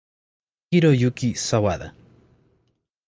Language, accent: Spanish, Chileno: Chile, Cuyo